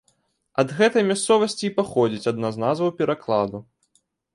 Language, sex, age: Belarusian, male, 19-29